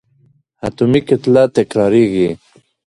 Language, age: Pashto, 19-29